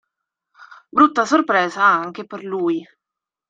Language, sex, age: Italian, female, 19-29